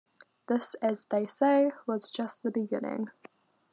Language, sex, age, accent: English, female, 19-29, New Zealand English